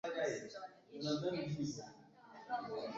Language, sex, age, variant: Swahili, male, 30-39, Kiswahili cha Bara ya Kenya